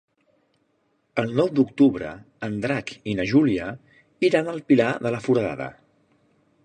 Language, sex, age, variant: Catalan, male, 40-49, Central